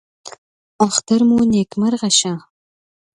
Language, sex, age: Pashto, female, 19-29